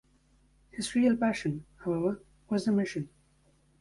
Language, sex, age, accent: English, male, 19-29, United States English